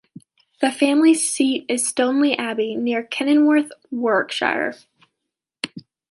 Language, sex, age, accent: English, female, 19-29, United States English